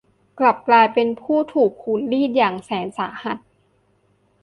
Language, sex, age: Thai, female, 19-29